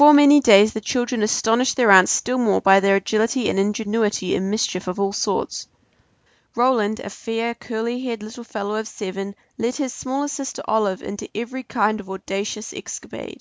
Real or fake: real